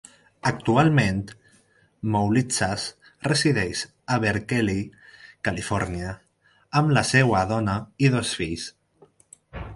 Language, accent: Catalan, valencià